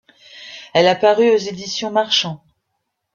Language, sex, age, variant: French, female, 50-59, Français de métropole